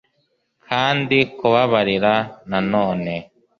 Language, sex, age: Kinyarwanda, male, 19-29